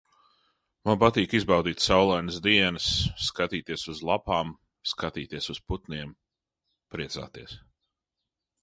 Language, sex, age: Latvian, male, 50-59